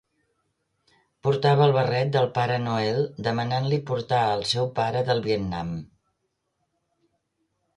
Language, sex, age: Catalan, female, 60-69